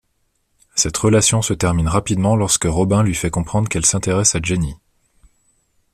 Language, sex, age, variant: French, male, 30-39, Français de métropole